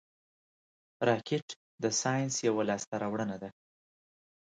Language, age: Pashto, 30-39